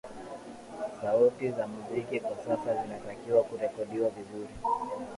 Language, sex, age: Swahili, male, 19-29